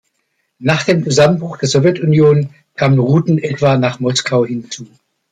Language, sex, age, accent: German, male, 60-69, Deutschland Deutsch